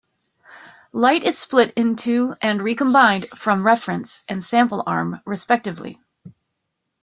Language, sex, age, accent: English, female, 40-49, United States English